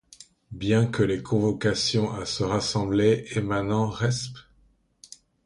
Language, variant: French, Français d'Europe